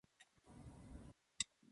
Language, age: Japanese, 19-29